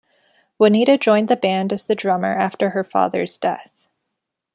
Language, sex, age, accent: English, female, 19-29, United States English